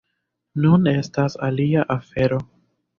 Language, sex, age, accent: Esperanto, male, 19-29, Internacia